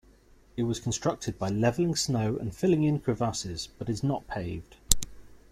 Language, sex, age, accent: English, male, 30-39, England English